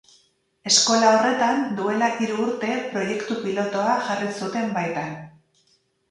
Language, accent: Basque, Mendebalekoa (Araba, Bizkaia, Gipuzkoako mendebaleko herri batzuk)